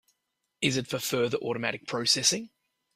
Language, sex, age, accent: English, male, 40-49, Australian English